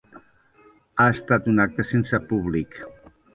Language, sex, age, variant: Catalan, male, 50-59, Central